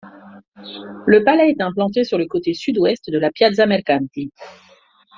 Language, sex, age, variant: French, female, 40-49, Français de métropole